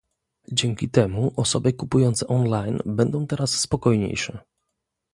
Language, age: Polish, 30-39